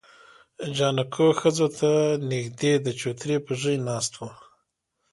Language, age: Pashto, 30-39